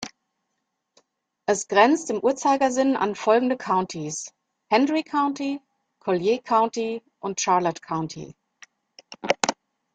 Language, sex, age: German, female, 50-59